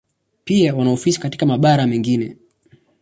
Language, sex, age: Swahili, male, 19-29